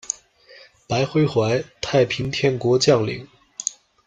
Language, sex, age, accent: Chinese, male, 19-29, 出生地：山东省